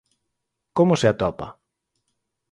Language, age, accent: Galician, 19-29, Normativo (estándar)